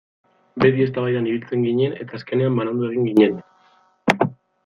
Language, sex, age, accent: Basque, male, 19-29, Erdialdekoa edo Nafarra (Gipuzkoa, Nafarroa)